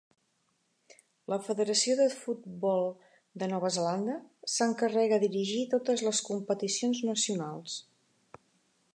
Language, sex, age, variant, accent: Catalan, female, 50-59, Central, gironí